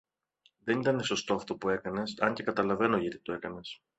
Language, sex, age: Greek, male, 30-39